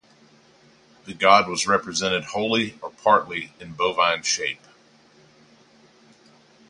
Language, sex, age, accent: English, male, 40-49, United States English